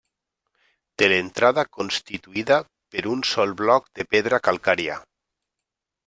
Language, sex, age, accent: Catalan, male, 40-49, valencià